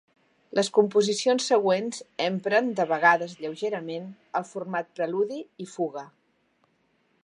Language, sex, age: Catalan, female, 50-59